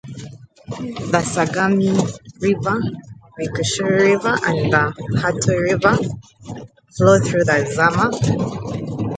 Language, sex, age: English, female, 19-29